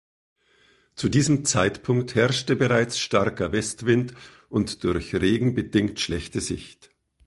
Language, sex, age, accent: German, male, 50-59, Österreichisches Deutsch